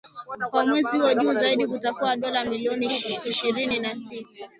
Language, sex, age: Swahili, female, 19-29